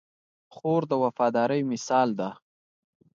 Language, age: Pashto, 19-29